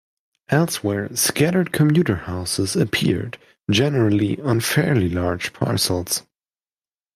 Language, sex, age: English, male, under 19